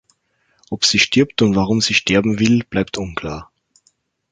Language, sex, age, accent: German, male, 30-39, Österreichisches Deutsch